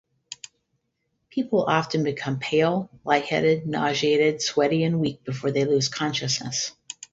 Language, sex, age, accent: English, female, 50-59, United States English; Midwestern